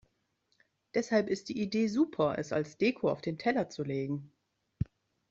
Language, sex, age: German, female, 30-39